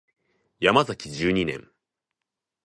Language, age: Japanese, 19-29